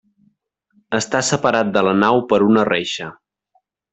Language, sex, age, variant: Catalan, male, 40-49, Central